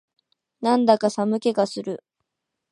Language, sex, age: Japanese, female, 19-29